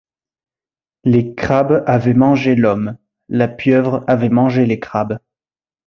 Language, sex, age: French, male, 30-39